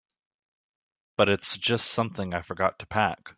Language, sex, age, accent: English, male, 19-29, United States English